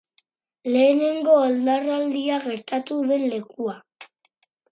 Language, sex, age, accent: Basque, female, under 19, Erdialdekoa edo Nafarra (Gipuzkoa, Nafarroa)